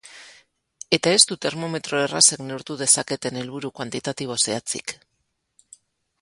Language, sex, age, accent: Basque, female, 40-49, Mendebalekoa (Araba, Bizkaia, Gipuzkoako mendebaleko herri batzuk)